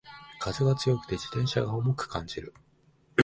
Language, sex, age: Japanese, male, 19-29